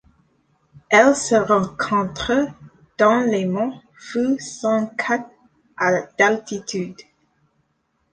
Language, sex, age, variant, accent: French, female, 19-29, Français d'Amérique du Nord, Français des États-Unis